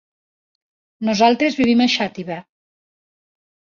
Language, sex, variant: Catalan, female, Nord-Occidental